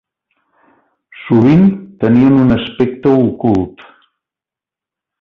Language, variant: Catalan, Central